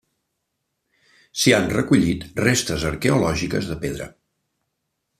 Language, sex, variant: Catalan, male, Central